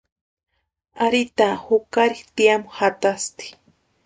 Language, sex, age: Western Highland Purepecha, female, 19-29